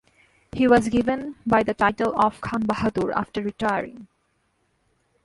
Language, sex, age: English, female, 19-29